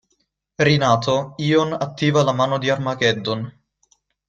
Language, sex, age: Italian, male, 19-29